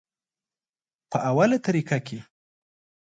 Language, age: Pashto, 19-29